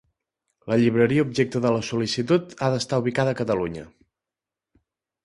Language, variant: Catalan, Central